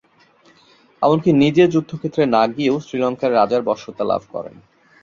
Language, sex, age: Bengali, male, 19-29